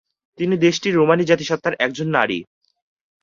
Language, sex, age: Bengali, male, 19-29